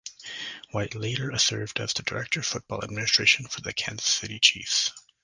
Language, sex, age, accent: English, male, 19-29, United States English